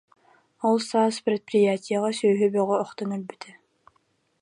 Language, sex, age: Yakut, female, 19-29